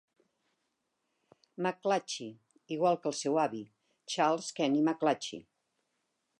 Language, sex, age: Catalan, female, 60-69